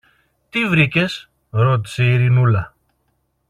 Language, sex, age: Greek, male, 40-49